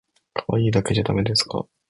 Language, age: Japanese, 19-29